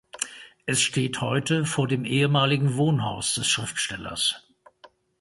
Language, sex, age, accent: German, male, 60-69, Deutschland Deutsch